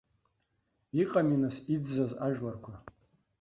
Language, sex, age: Abkhazian, male, 40-49